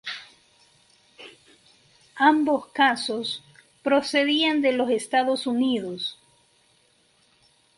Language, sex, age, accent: Spanish, female, 19-29, América central